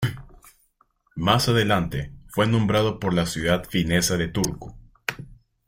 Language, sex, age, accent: Spanish, male, 19-29, Andino-Pacífico: Colombia, Perú, Ecuador, oeste de Bolivia y Venezuela andina